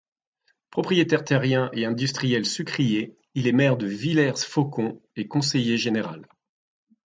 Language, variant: French, Français de métropole